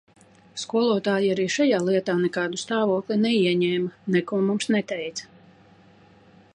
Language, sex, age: Latvian, female, 30-39